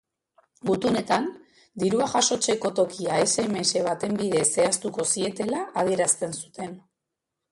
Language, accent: Basque, Mendebalekoa (Araba, Bizkaia, Gipuzkoako mendebaleko herri batzuk)